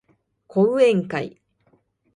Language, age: Japanese, 40-49